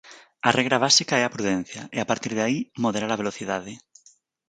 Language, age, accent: Galician, 19-29, Normativo (estándar)